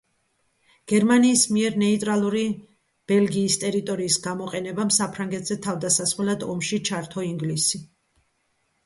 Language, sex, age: Georgian, female, 50-59